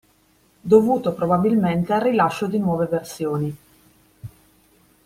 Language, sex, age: Italian, female, 30-39